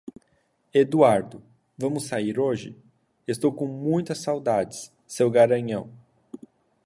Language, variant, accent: Portuguese, Portuguese (Brasil), Gaucho